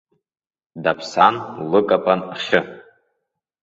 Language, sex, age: Abkhazian, male, under 19